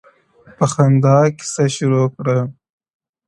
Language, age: Pashto, under 19